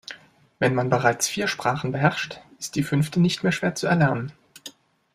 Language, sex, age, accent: German, male, 19-29, Deutschland Deutsch